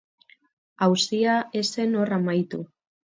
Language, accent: Basque, Mendebalekoa (Araba, Bizkaia, Gipuzkoako mendebaleko herri batzuk)